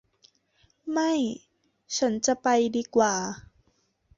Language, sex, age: Thai, female, under 19